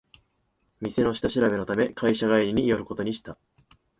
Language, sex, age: Japanese, male, 19-29